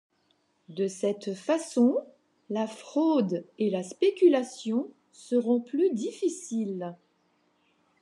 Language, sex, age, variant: French, female, 50-59, Français de métropole